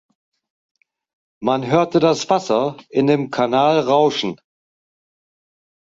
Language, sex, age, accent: German, male, 50-59, Deutschland Deutsch